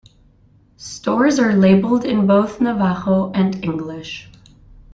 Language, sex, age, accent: English, female, 19-29, United States English